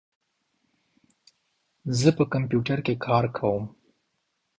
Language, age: Pashto, 30-39